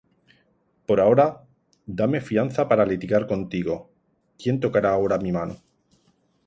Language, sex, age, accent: Spanish, male, 40-49, España: Sur peninsular (Andalucia, Extremadura, Murcia)